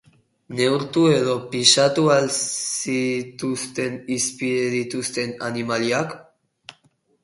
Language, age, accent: Basque, under 19, Erdialdekoa edo Nafarra (Gipuzkoa, Nafarroa)